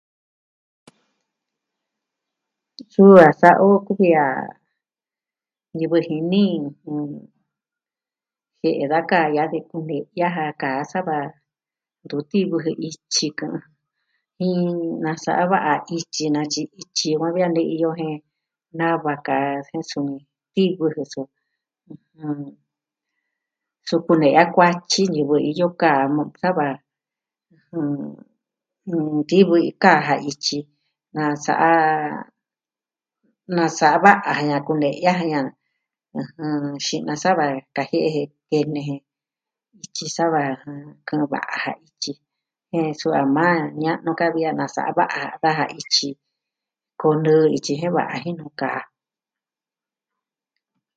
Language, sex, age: Southwestern Tlaxiaco Mixtec, female, 60-69